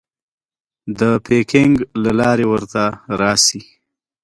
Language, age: Pashto, 30-39